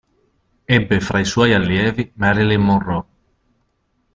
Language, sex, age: Italian, male, 40-49